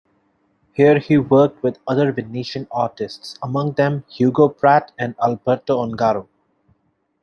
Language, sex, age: English, male, 19-29